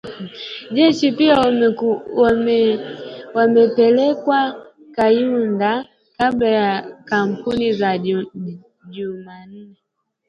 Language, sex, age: Swahili, female, 19-29